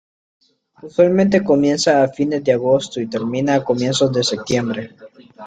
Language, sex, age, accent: Spanish, male, 19-29, América central